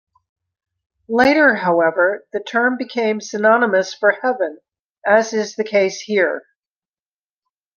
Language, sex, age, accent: English, female, 60-69, United States English